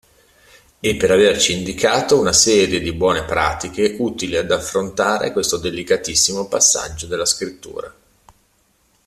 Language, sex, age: Italian, male, 50-59